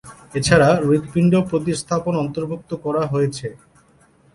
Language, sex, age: Bengali, male, 30-39